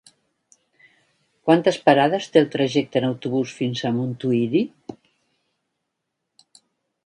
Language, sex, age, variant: Catalan, female, 70-79, Central